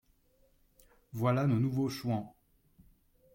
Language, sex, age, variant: French, male, 30-39, Français de métropole